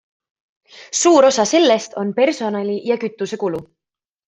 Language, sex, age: Estonian, female, 19-29